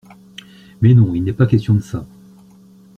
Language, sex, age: French, male, 60-69